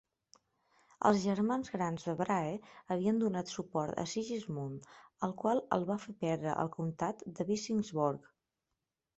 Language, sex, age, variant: Catalan, female, 30-39, Central